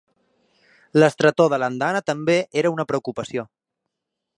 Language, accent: Catalan, balear; central